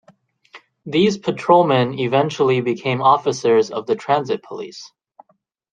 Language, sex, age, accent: English, male, 30-39, United States English